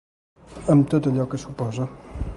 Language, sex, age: Catalan, male, 19-29